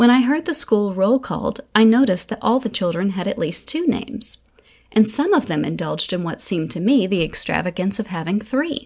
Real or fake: real